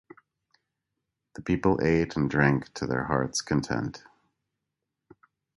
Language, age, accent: English, 40-49, United States English